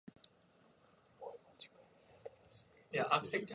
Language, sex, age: English, male, under 19